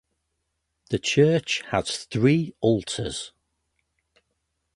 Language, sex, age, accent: English, male, 40-49, England English